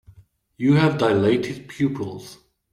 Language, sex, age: English, male, 30-39